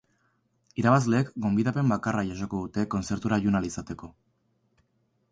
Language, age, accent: Basque, 19-29, Batua